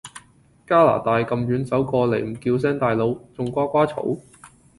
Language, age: Cantonese, 19-29